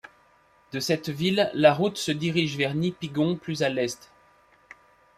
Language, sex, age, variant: French, male, 40-49, Français de métropole